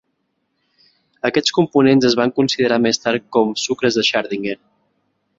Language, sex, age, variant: Catalan, male, 19-29, Central